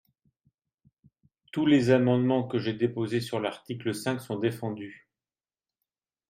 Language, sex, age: French, male, 50-59